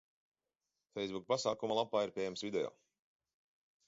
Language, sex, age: Latvian, male, 40-49